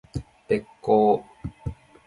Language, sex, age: Japanese, male, under 19